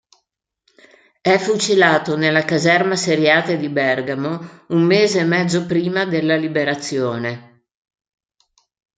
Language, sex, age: Italian, female, 60-69